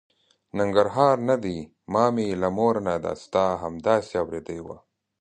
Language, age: Pashto, 30-39